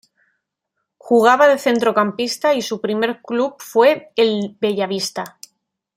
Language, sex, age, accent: Spanish, female, 30-39, España: Norte peninsular (Asturias, Castilla y León, Cantabria, País Vasco, Navarra, Aragón, La Rioja, Guadalajara, Cuenca)